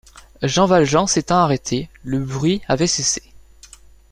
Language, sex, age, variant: French, male, 19-29, Français de métropole